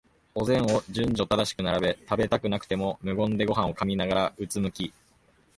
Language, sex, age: Japanese, male, 19-29